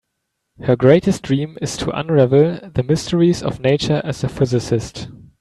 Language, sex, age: English, male, 19-29